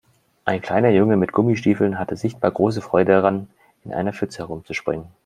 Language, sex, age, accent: German, male, 30-39, Deutschland Deutsch